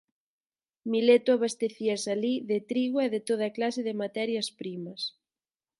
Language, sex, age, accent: Galician, female, 19-29, Central (sen gheada)